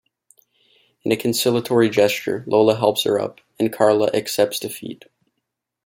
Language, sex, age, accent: English, male, 19-29, Canadian English